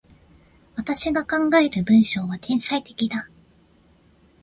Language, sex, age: Japanese, female, 30-39